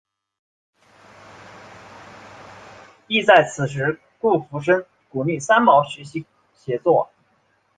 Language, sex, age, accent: Chinese, male, 19-29, 出生地：湖南省